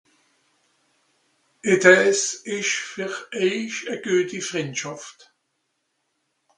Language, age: Swiss German, 60-69